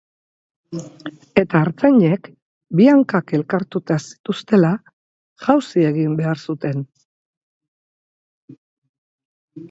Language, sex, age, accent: Basque, female, 60-69, Mendebalekoa (Araba, Bizkaia, Gipuzkoako mendebaleko herri batzuk)